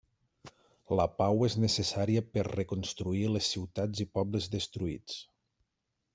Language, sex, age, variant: Catalan, male, 30-39, Nord-Occidental